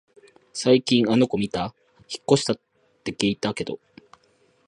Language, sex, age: Japanese, male, 30-39